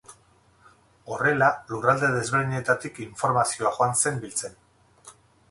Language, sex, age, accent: Basque, male, 50-59, Erdialdekoa edo Nafarra (Gipuzkoa, Nafarroa)